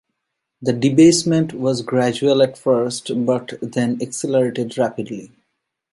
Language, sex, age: English, male, 40-49